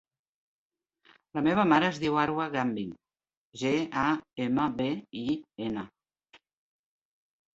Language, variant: Catalan, Septentrional